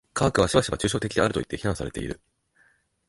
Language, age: Japanese, 19-29